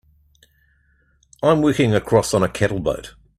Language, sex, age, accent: English, male, 40-49, New Zealand English